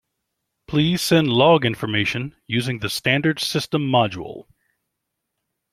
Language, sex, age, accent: English, male, 50-59, United States English